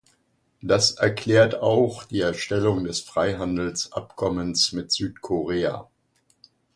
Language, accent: German, Deutschland Deutsch